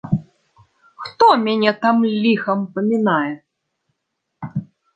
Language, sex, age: Belarusian, female, 19-29